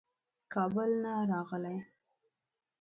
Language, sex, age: Pashto, female, 19-29